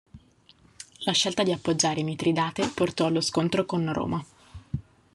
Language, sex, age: Italian, female, 30-39